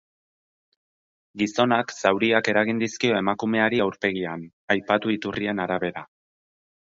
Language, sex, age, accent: Basque, male, 30-39, Erdialdekoa edo Nafarra (Gipuzkoa, Nafarroa)